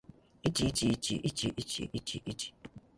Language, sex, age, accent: Japanese, female, 40-49, 関西弁